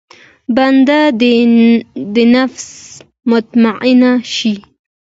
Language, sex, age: Pashto, female, 19-29